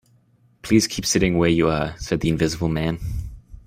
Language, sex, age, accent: English, male, under 19, Irish English